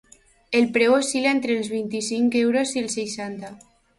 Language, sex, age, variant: Catalan, female, under 19, Alacantí